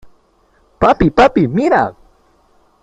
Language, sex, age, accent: Spanish, male, 19-29, México